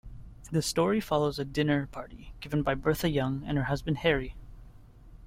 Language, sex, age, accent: English, male, 19-29, Canadian English